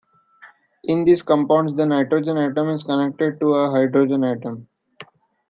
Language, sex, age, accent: English, male, 19-29, India and South Asia (India, Pakistan, Sri Lanka)